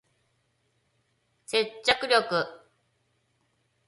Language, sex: Japanese, female